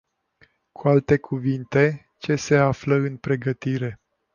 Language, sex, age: Romanian, male, 50-59